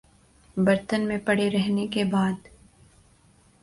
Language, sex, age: Urdu, female, 19-29